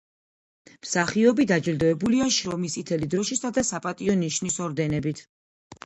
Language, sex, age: Georgian, female, 40-49